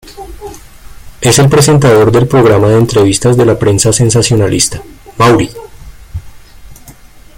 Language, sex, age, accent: Spanish, male, 30-39, Andino-Pacífico: Colombia, Perú, Ecuador, oeste de Bolivia y Venezuela andina